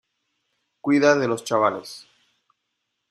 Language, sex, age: Spanish, male, 19-29